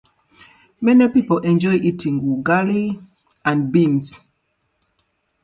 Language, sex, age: English, female, 40-49